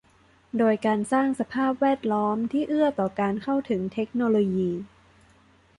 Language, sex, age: Thai, female, 19-29